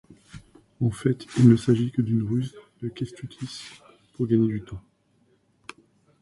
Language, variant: French, Français de métropole